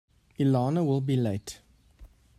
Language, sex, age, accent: English, male, 60-69, Southern African (South Africa, Zimbabwe, Namibia)